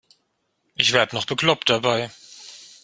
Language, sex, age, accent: German, male, 50-59, Deutschland Deutsch